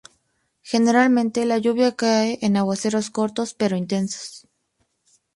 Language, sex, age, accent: Spanish, female, 19-29, México